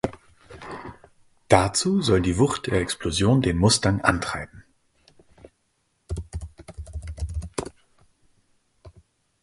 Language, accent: German, Deutschland Deutsch